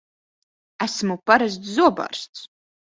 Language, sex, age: Latvian, female, 30-39